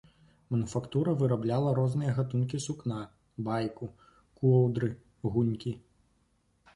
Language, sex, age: Belarusian, male, 19-29